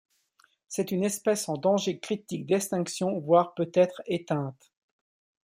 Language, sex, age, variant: French, male, 50-59, Français de métropole